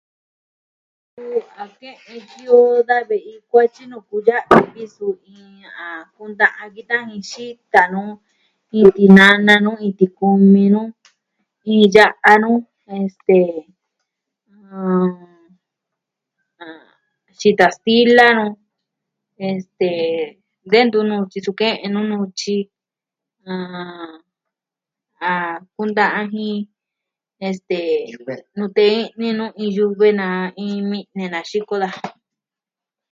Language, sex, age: Southwestern Tlaxiaco Mixtec, female, 60-69